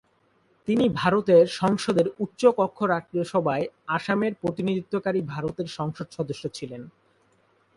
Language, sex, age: Bengali, male, 19-29